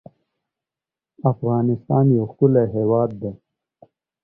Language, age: Pashto, 19-29